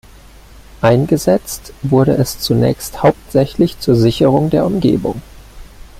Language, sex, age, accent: German, male, 40-49, Deutschland Deutsch